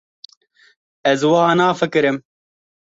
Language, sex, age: Kurdish, male, 19-29